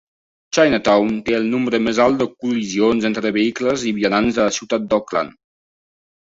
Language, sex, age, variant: Catalan, male, 19-29, Septentrional